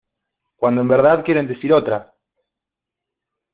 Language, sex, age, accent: Spanish, male, 40-49, Rioplatense: Argentina, Uruguay, este de Bolivia, Paraguay